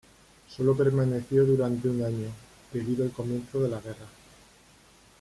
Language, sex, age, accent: Spanish, male, 40-49, España: Centro-Sur peninsular (Madrid, Toledo, Castilla-La Mancha)